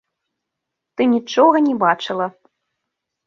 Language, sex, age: Belarusian, female, 30-39